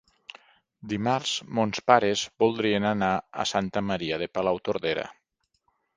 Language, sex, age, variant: Catalan, male, 40-49, Nord-Occidental